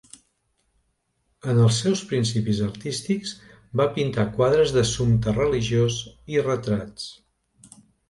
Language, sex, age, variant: Catalan, male, 60-69, Central